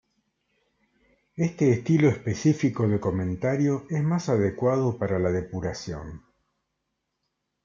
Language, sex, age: Spanish, male, 60-69